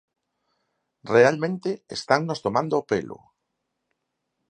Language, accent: Galician, Normativo (estándar)